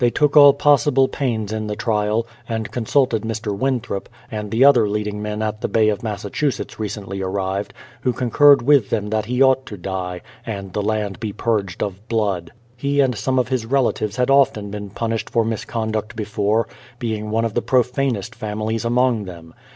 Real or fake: real